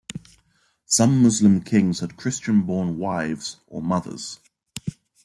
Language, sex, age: English, male, 19-29